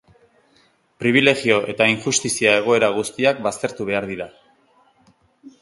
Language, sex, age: Basque, male, 40-49